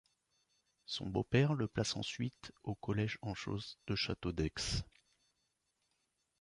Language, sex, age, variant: French, male, 50-59, Français de métropole